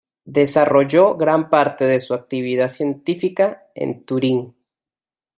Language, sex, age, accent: Spanish, male, 19-29, Caribe: Cuba, Venezuela, Puerto Rico, República Dominicana, Panamá, Colombia caribeña, México caribeño, Costa del golfo de México